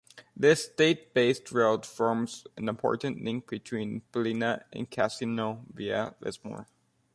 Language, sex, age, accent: English, male, under 19, United States English